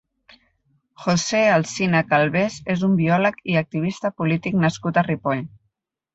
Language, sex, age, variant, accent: Catalan, female, 40-49, Central, tarragoní